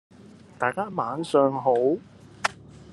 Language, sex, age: Cantonese, male, 19-29